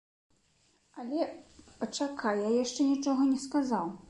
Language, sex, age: Belarusian, female, 30-39